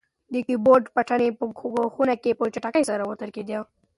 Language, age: Pashto, 19-29